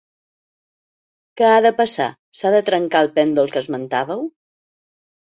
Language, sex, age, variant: Catalan, female, 50-59, Balear